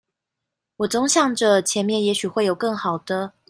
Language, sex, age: Chinese, female, 19-29